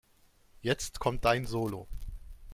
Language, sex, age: German, male, 30-39